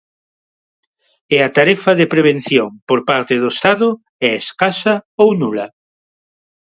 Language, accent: Galician, Neofalante